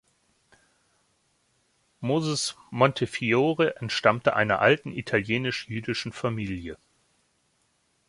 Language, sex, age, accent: German, male, 40-49, Deutschland Deutsch